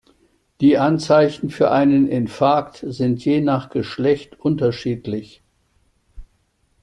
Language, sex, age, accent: German, male, 70-79, Deutschland Deutsch